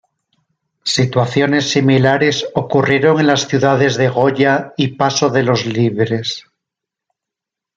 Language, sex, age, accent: Spanish, male, 40-49, España: Norte peninsular (Asturias, Castilla y León, Cantabria, País Vasco, Navarra, Aragón, La Rioja, Guadalajara, Cuenca)